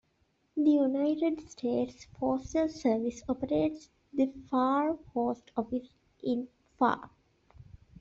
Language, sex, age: English, female, 19-29